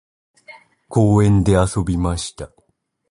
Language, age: Japanese, 30-39